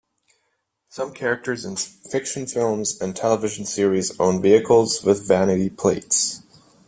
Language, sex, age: English, male, 19-29